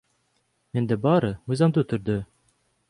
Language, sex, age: Kyrgyz, male, 19-29